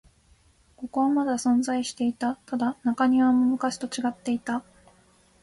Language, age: Japanese, 19-29